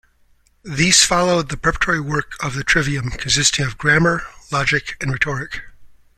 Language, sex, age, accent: English, male, 50-59, United States English